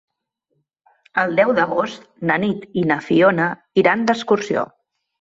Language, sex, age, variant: Catalan, female, 30-39, Central